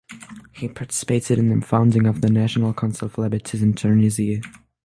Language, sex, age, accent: English, male, under 19, french accent